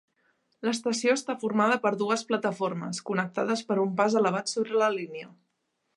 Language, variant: Catalan, Central